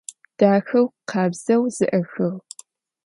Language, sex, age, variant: Adyghe, female, 19-29, Адыгабзэ (Кирил, пстэумэ зэдыряе)